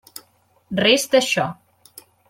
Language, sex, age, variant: Catalan, female, 19-29, Central